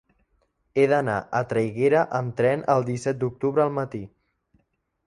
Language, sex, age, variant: Catalan, male, under 19, Central